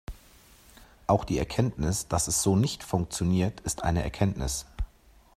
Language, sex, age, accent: German, male, 40-49, Deutschland Deutsch